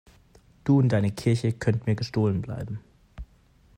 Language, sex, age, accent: German, male, 19-29, Deutschland Deutsch